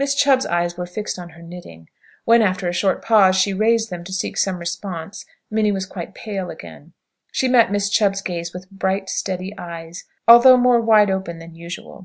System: none